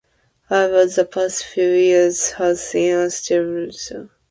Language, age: English, 19-29